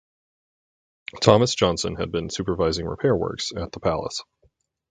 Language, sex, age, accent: English, male, 19-29, United States English